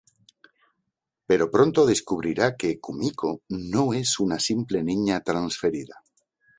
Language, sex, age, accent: Spanish, male, 50-59, España: Centro-Sur peninsular (Madrid, Toledo, Castilla-La Mancha)